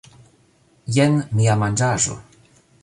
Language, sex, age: Esperanto, male, 40-49